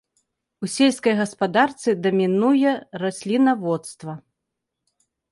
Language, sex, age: Belarusian, male, 19-29